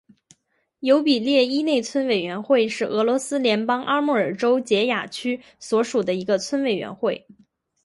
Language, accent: Chinese, 出生地：吉林省